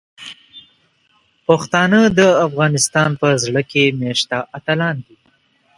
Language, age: Pashto, 19-29